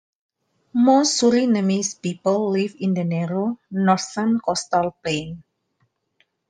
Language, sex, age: English, female, 30-39